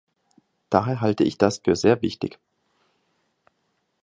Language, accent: German, Deutschland Deutsch